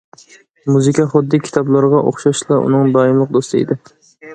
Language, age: Uyghur, 19-29